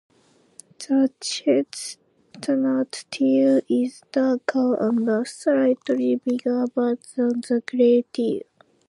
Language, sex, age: English, female, under 19